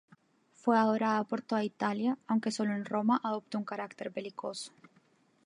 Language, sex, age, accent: Spanish, female, 19-29, Andino-Pacífico: Colombia, Perú, Ecuador, oeste de Bolivia y Venezuela andina